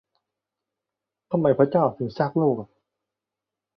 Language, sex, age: Thai, male, 19-29